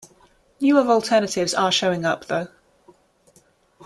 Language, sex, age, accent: English, female, 30-39, England English